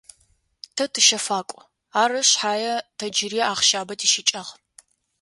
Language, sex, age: Adyghe, female, 19-29